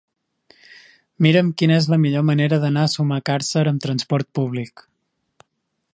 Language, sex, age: Catalan, female, 19-29